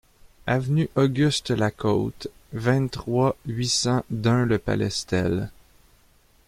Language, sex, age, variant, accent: French, male, 30-39, Français d'Amérique du Nord, Français du Canada